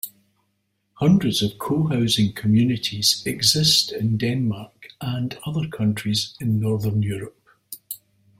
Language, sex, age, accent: English, male, 70-79, Scottish English